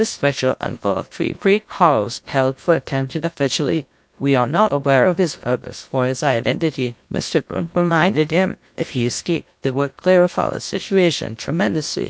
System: TTS, GlowTTS